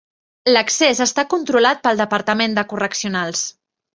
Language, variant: Catalan, Central